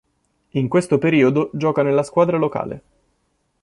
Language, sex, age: Italian, male, 19-29